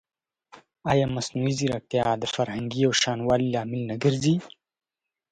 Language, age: Pashto, under 19